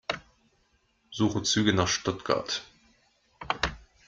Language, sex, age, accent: German, male, 19-29, Deutschland Deutsch